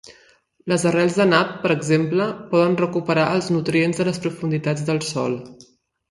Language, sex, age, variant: Catalan, female, 40-49, Central